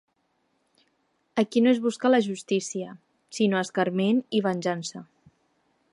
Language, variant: Catalan, Central